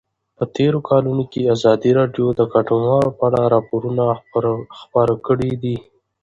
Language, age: Pashto, 19-29